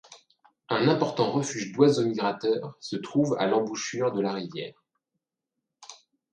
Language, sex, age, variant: French, male, 19-29, Français de métropole